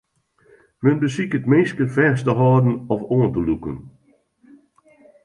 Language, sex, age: Western Frisian, male, 80-89